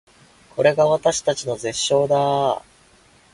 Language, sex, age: Japanese, male, 19-29